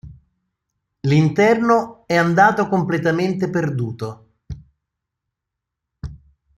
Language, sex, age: Italian, male, 60-69